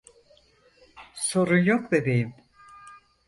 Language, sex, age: Turkish, female, 80-89